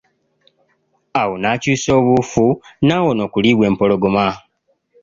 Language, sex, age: Ganda, male, 19-29